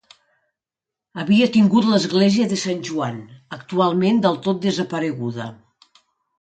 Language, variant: Catalan, Nord-Occidental